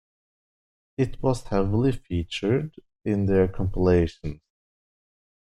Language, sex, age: English, male, 19-29